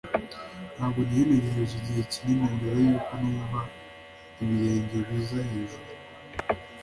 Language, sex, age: Kinyarwanda, male, under 19